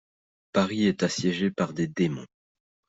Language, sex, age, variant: French, male, under 19, Français de métropole